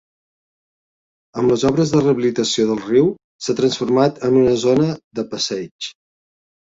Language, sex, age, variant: Catalan, male, 50-59, Central